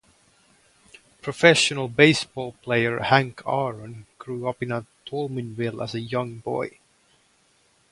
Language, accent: English, United States English